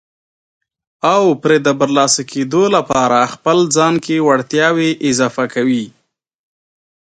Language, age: Pashto, 19-29